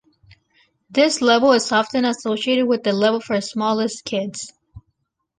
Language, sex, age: English, female, under 19